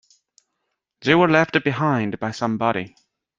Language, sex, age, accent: English, male, 30-39, United States English